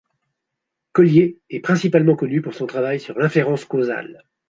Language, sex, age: French, male, 60-69